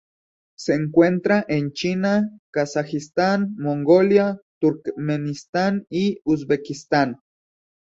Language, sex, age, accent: Spanish, male, 19-29, México